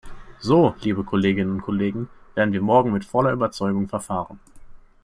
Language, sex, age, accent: German, male, under 19, Deutschland Deutsch